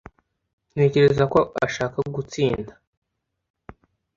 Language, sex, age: Kinyarwanda, male, under 19